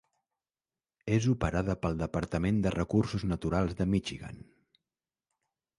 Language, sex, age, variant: Catalan, male, 40-49, Central